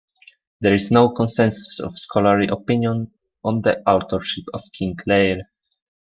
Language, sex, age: English, male, 19-29